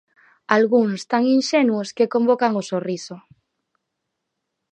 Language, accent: Galician, Oriental (común en zona oriental); Normativo (estándar)